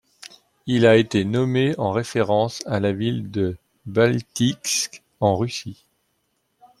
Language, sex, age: French, male, 40-49